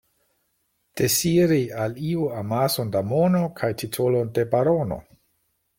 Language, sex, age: Esperanto, male, 50-59